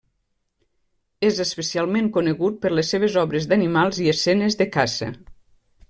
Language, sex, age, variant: Catalan, female, 50-59, Nord-Occidental